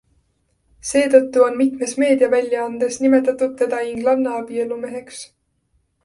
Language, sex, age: Estonian, female, 19-29